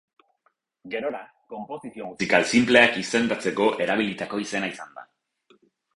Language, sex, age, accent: Basque, male, 30-39, Mendebalekoa (Araba, Bizkaia, Gipuzkoako mendebaleko herri batzuk)